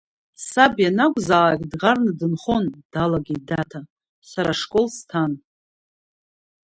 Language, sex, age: Abkhazian, female, 40-49